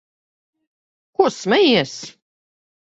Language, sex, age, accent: Latvian, female, 50-59, Vidzemes